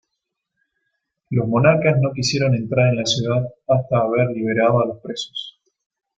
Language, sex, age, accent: Spanish, male, 30-39, Rioplatense: Argentina, Uruguay, este de Bolivia, Paraguay